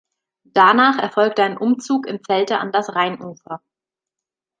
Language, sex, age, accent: German, female, 30-39, Deutschland Deutsch